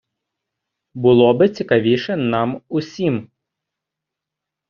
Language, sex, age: Ukrainian, male, 19-29